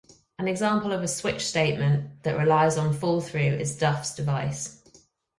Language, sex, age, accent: English, female, 40-49, England English